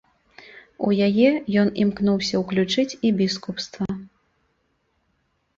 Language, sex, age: Belarusian, female, 19-29